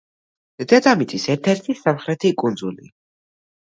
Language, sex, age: Georgian, male, under 19